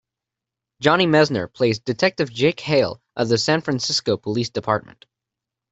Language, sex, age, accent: English, male, under 19, United States English